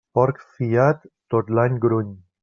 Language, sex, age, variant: Catalan, male, 40-49, Central